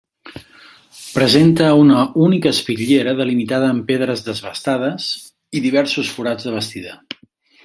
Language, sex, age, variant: Catalan, male, 50-59, Central